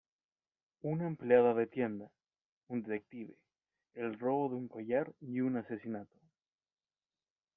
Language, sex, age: Spanish, male, 30-39